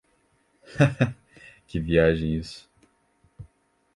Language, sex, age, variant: Portuguese, male, 19-29, Portuguese (Brasil)